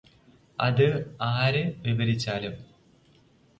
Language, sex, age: Malayalam, male, 19-29